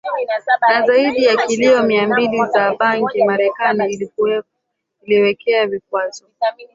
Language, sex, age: Swahili, female, 19-29